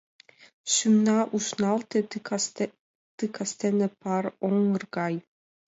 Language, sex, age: Mari, female, 19-29